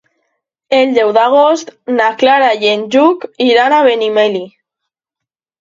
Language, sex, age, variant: Catalan, female, under 19, Alacantí